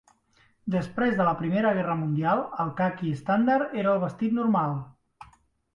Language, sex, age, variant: Catalan, male, 40-49, Central